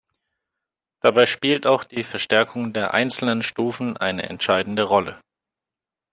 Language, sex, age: German, male, 30-39